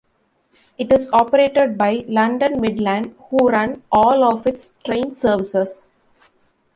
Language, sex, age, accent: English, female, 40-49, India and South Asia (India, Pakistan, Sri Lanka)